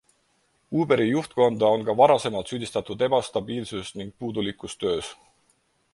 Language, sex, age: Estonian, male, 30-39